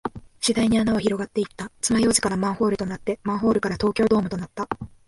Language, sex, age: Japanese, female, 19-29